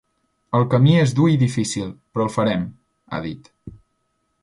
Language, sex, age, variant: Catalan, male, 19-29, Central